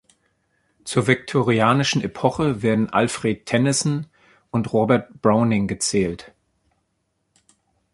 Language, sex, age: German, male, 40-49